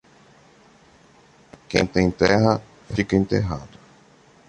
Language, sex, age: Portuguese, male, 30-39